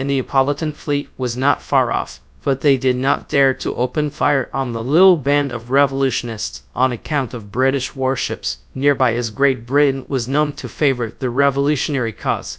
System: TTS, GradTTS